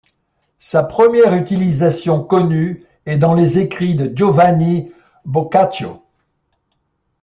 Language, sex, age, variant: French, male, 70-79, Français de métropole